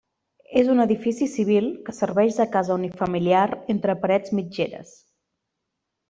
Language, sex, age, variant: Catalan, female, 30-39, Nord-Occidental